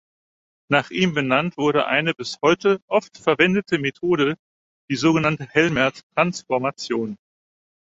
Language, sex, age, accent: German, male, 50-59, Deutschland Deutsch